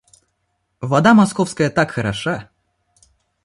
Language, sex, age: Russian, male, under 19